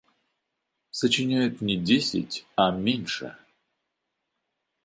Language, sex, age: Russian, male, 30-39